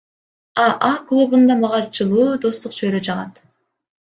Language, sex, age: Kyrgyz, female, 19-29